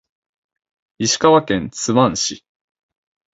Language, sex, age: Japanese, male, 19-29